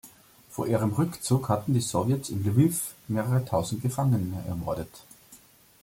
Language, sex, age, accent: German, male, 30-39, Österreichisches Deutsch